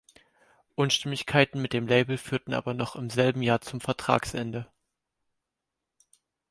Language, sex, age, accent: German, male, 19-29, Deutschland Deutsch